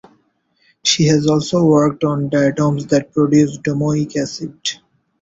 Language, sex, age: English, male, 19-29